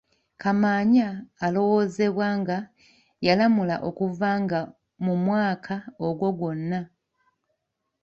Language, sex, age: Ganda, female, 19-29